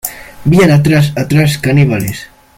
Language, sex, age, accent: Spanish, male, under 19, España: Centro-Sur peninsular (Madrid, Toledo, Castilla-La Mancha)